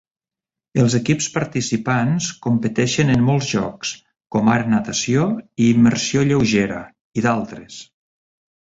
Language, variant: Catalan, Nord-Occidental